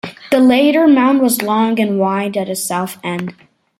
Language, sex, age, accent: English, male, under 19, United States English